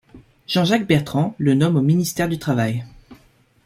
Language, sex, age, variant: French, male, 19-29, Français de métropole